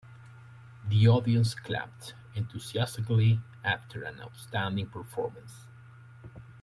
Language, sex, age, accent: English, male, 40-49, United States English